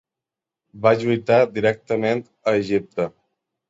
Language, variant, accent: Catalan, Balear, balear